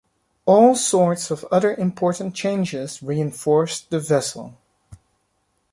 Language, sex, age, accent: English, male, 30-39, England English